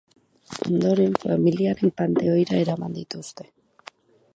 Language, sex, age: Basque, female, 19-29